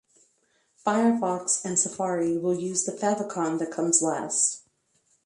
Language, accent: English, United States English